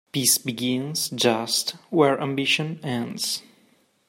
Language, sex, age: English, male, 30-39